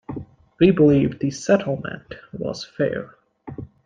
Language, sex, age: English, male, 19-29